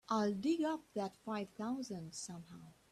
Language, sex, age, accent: English, female, 19-29, England English